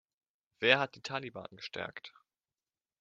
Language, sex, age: German, male, under 19